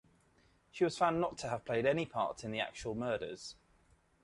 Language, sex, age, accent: English, male, 30-39, England English